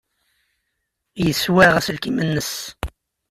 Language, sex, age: Kabyle, male, 40-49